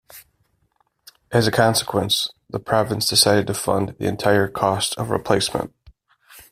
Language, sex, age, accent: English, male, 40-49, United States English